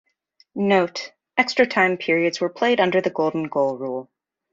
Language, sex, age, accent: English, female, 30-39, United States English